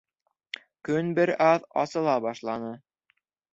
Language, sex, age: Bashkir, male, under 19